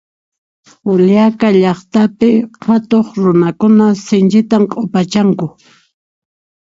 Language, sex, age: Puno Quechua, female, 60-69